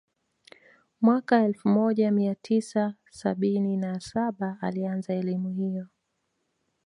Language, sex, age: Swahili, female, 19-29